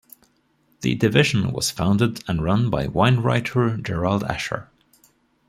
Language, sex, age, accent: English, male, 30-39, United States English